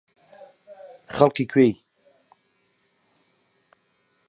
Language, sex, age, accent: Central Kurdish, male, 30-39, سۆرانی